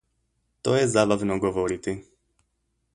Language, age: Croatian, 19-29